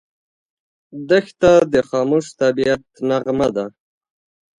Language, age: Pashto, 30-39